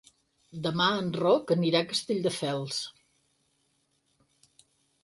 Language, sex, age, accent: Catalan, female, 60-69, Empordanès